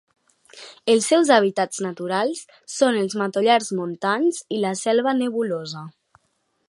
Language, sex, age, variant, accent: Catalan, female, 19-29, Nord-Occidental, central